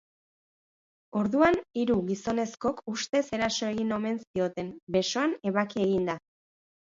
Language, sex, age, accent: Basque, female, 30-39, Batua